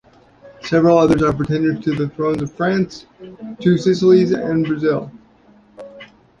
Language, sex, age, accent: English, male, 40-49, Canadian English